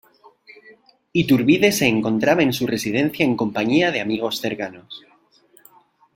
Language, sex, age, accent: Spanish, male, 19-29, España: Centro-Sur peninsular (Madrid, Toledo, Castilla-La Mancha)